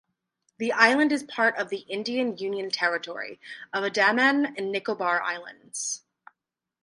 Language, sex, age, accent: English, female, 19-29, United States English